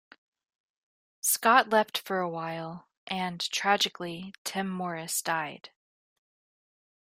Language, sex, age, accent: English, female, 19-29, United States English